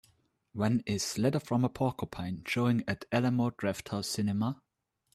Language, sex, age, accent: English, male, 19-29, United States English